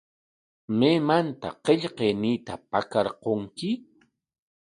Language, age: Corongo Ancash Quechua, 50-59